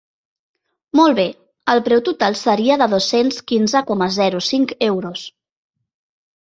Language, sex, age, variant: Catalan, female, 40-49, Central